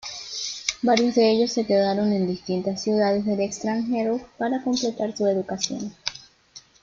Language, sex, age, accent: Spanish, female, under 19, Andino-Pacífico: Colombia, Perú, Ecuador, oeste de Bolivia y Venezuela andina